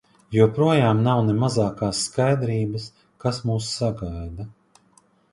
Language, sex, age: Latvian, male, 40-49